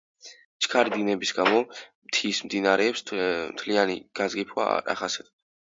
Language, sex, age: Georgian, male, 19-29